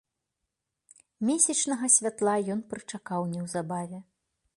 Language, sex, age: Belarusian, female, 40-49